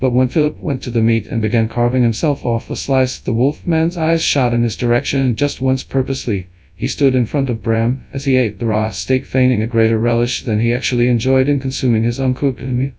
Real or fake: fake